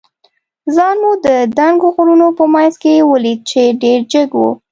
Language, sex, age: Pashto, female, 19-29